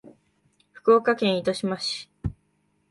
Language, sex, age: Japanese, female, 19-29